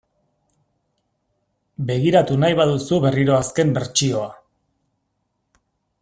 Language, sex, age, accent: Basque, male, 40-49, Erdialdekoa edo Nafarra (Gipuzkoa, Nafarroa)